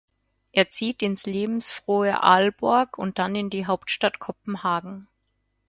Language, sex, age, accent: German, female, 30-39, Österreichisches Deutsch